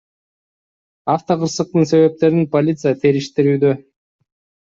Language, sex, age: Kyrgyz, male, 40-49